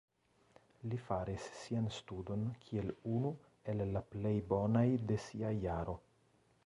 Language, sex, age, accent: Esperanto, male, 30-39, Internacia